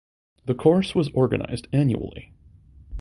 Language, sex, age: English, male, 19-29